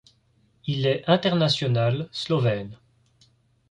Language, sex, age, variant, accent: French, male, 50-59, Français d'Europe, Français de Belgique